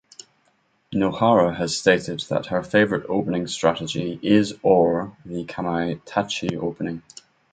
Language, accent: English, England English